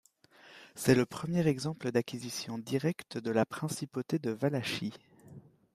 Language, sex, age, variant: French, male, 30-39, Français de métropole